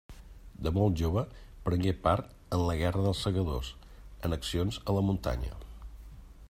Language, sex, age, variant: Catalan, male, 50-59, Central